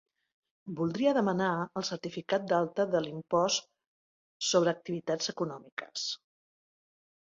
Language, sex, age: Catalan, female, 60-69